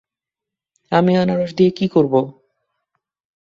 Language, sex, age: Bengali, male, 19-29